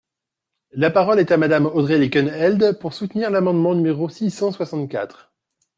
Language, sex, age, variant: French, male, 40-49, Français de métropole